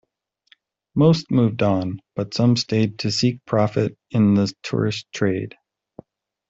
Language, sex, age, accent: English, male, 30-39, United States English